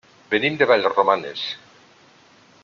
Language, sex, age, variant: Catalan, male, 60-69, Nord-Occidental